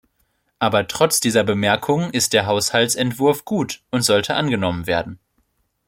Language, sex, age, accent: German, male, 19-29, Deutschland Deutsch